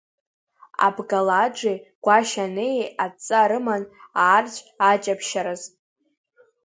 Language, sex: Abkhazian, female